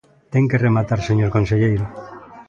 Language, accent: Galician, Atlántico (seseo e gheada)